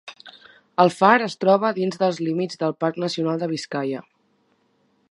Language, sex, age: Catalan, female, 19-29